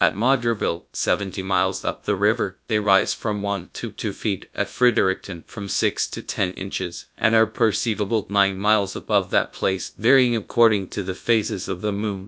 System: TTS, GradTTS